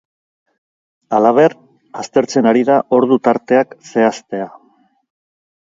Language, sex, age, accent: Basque, male, 50-59, Erdialdekoa edo Nafarra (Gipuzkoa, Nafarroa)